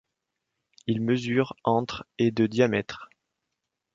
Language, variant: French, Français de métropole